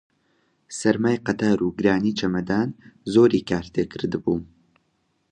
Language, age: Central Kurdish, 19-29